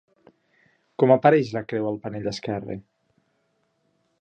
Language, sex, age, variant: Catalan, male, 19-29, Nord-Occidental